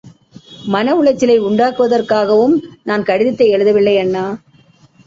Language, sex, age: Tamil, female, 50-59